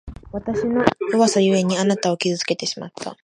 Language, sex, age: Japanese, female, 19-29